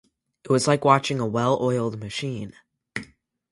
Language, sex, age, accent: English, female, under 19, United States English